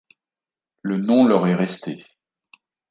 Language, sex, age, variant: French, male, 40-49, Français de métropole